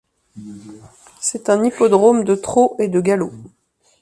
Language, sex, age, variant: French, female, 30-39, Français de métropole